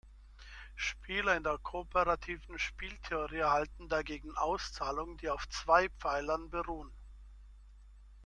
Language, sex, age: German, male, 50-59